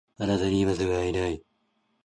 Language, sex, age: Japanese, male, 19-29